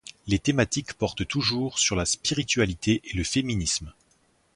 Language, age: French, 30-39